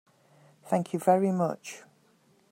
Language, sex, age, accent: English, female, 50-59, England English